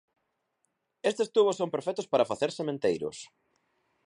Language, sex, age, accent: Galician, male, 19-29, Atlántico (seseo e gheada)